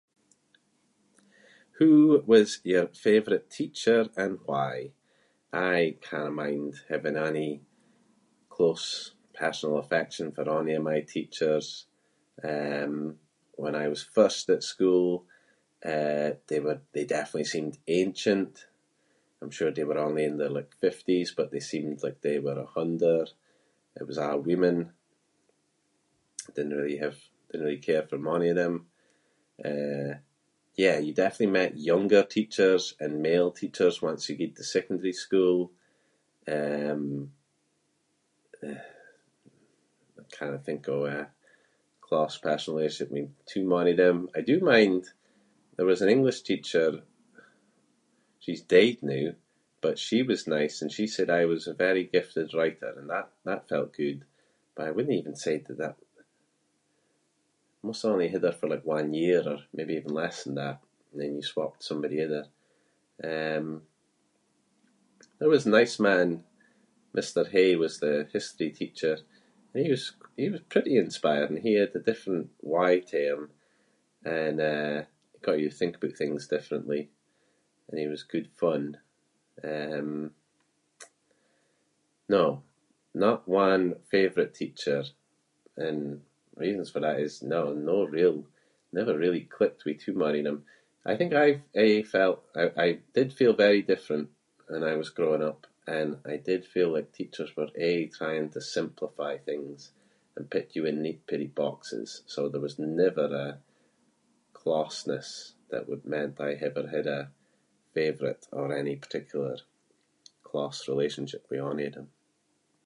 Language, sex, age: Scots, male, 30-39